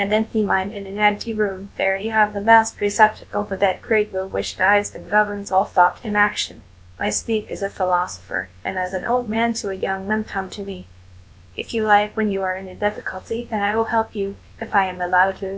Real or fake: fake